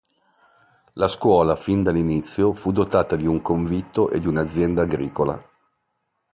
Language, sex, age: Italian, male, 50-59